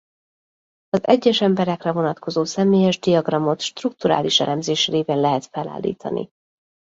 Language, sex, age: Hungarian, female, 30-39